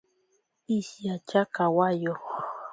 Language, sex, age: Ashéninka Perené, female, 19-29